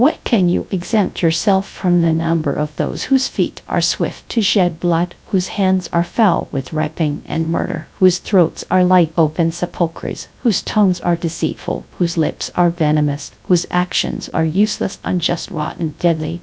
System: TTS, GradTTS